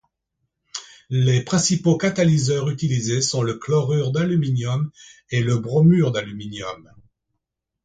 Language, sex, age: French, male, 60-69